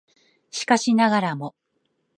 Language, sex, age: Japanese, female, 40-49